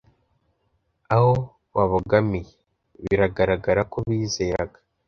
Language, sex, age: Kinyarwanda, male, under 19